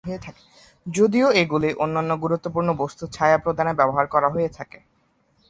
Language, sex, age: Bengali, male, 19-29